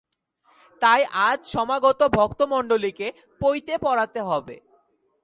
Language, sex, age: Bengali, male, 19-29